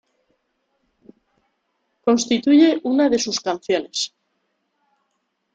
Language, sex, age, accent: Spanish, female, 30-39, España: Centro-Sur peninsular (Madrid, Toledo, Castilla-La Mancha)